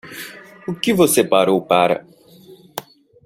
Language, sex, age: Portuguese, male, 19-29